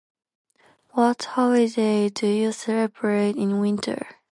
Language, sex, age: English, female, under 19